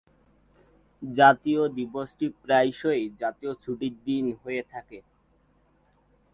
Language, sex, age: Bengali, male, under 19